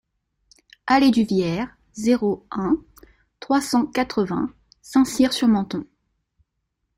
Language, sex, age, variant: French, female, 30-39, Français de métropole